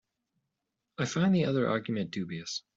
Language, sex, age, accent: English, male, 30-39, United States English